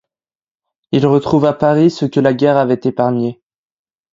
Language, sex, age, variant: French, male, under 19, Français de métropole